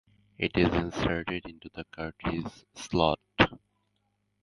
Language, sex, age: English, male, 19-29